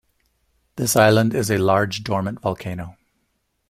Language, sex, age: English, male, 60-69